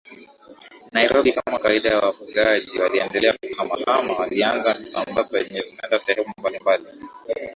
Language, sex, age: Swahili, male, 19-29